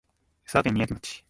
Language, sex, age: Japanese, male, under 19